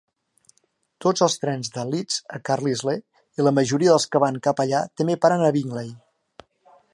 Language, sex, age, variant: Catalan, male, 50-59, Central